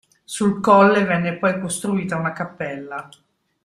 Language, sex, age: Italian, female, 50-59